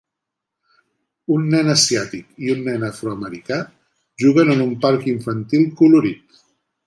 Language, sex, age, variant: Catalan, male, 60-69, Central